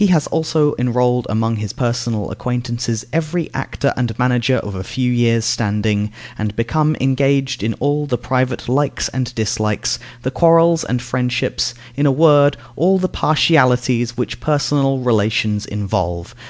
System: none